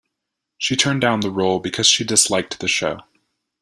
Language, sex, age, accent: English, male, 19-29, United States English